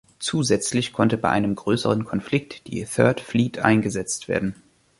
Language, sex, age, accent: German, male, 19-29, Deutschland Deutsch